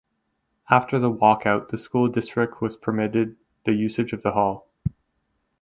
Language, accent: English, Canadian English